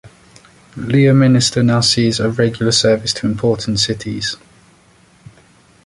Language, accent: English, England English